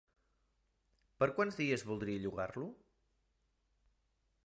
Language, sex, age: Catalan, male, 30-39